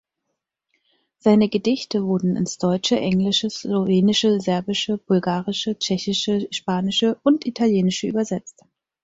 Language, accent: German, Deutschland Deutsch